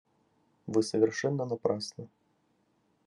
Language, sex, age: Russian, male, 19-29